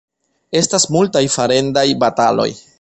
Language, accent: Esperanto, Internacia